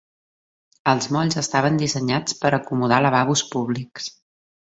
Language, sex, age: Catalan, female, 30-39